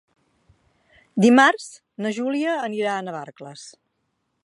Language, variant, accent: Catalan, Central, central